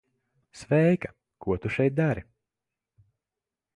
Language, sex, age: Latvian, male, 19-29